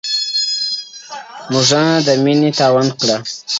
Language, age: Pashto, 19-29